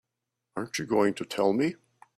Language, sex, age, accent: English, male, 60-69, United States English